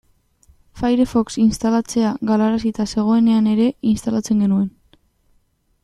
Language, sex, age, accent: Basque, female, under 19, Mendebalekoa (Araba, Bizkaia, Gipuzkoako mendebaleko herri batzuk)